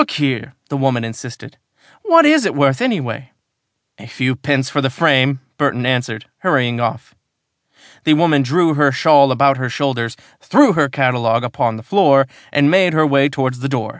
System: none